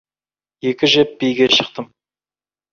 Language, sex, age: Kazakh, male, 19-29